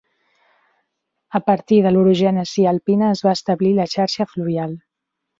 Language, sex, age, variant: Catalan, female, 30-39, Central